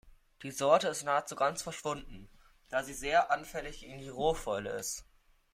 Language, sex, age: German, male, under 19